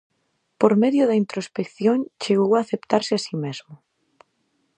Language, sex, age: Galician, female, 19-29